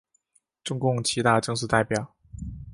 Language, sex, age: Chinese, male, 19-29